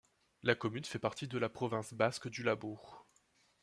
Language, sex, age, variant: French, male, 19-29, Français de métropole